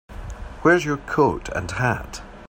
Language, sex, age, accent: English, male, 60-69, Scottish English